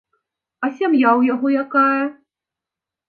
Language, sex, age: Belarusian, female, 40-49